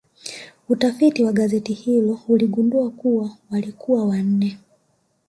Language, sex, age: Swahili, female, 19-29